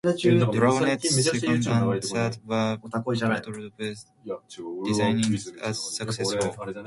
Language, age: English, 19-29